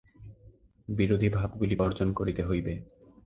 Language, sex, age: Bengali, male, 19-29